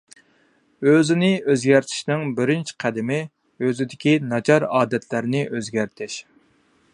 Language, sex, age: Uyghur, male, 30-39